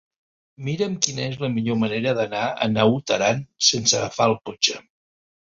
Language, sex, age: Catalan, male, 50-59